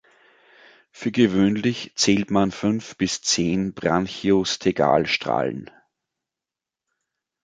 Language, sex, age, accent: German, male, 50-59, Österreichisches Deutsch